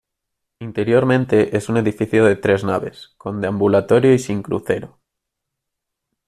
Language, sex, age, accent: Spanish, male, 19-29, España: Centro-Sur peninsular (Madrid, Toledo, Castilla-La Mancha)